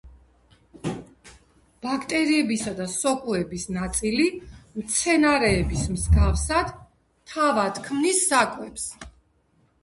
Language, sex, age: Georgian, female, 50-59